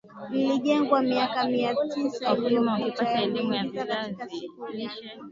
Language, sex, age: Swahili, female, 19-29